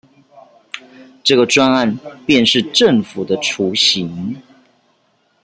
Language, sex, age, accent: Chinese, male, 40-49, 出生地：臺北市